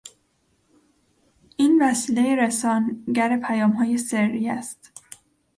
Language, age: Persian, 30-39